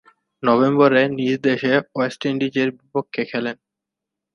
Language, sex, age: Bengali, male, 19-29